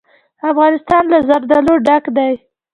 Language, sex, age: Pashto, female, under 19